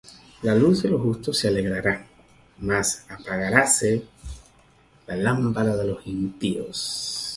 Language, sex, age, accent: Spanish, male, 40-49, Caribe: Cuba, Venezuela, Puerto Rico, República Dominicana, Panamá, Colombia caribeña, México caribeño, Costa del golfo de México